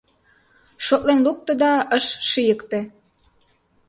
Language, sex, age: Mari, female, under 19